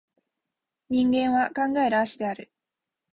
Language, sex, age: Japanese, female, 19-29